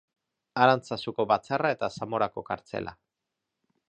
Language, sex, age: Basque, male, 30-39